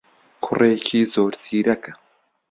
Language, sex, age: Central Kurdish, male, under 19